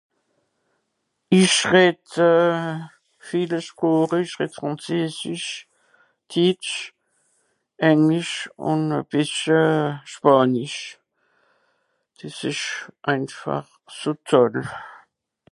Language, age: Swiss German, 60-69